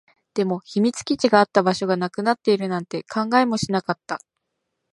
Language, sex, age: Japanese, female, 19-29